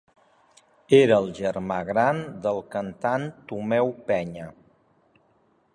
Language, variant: Catalan, Central